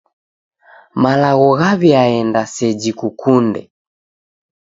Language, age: Taita, 19-29